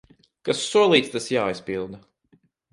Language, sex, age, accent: Latvian, male, 30-39, Rigas